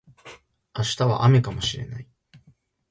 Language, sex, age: Japanese, male, under 19